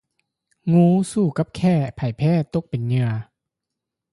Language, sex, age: Lao, male, 30-39